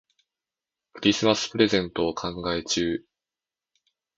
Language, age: Japanese, under 19